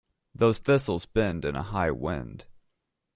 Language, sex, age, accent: English, male, 19-29, United States English